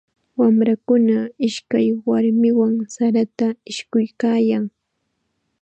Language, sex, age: Chiquián Ancash Quechua, female, 19-29